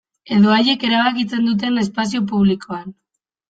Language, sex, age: Basque, female, 19-29